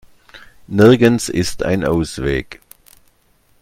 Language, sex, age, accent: German, male, 60-69, Deutschland Deutsch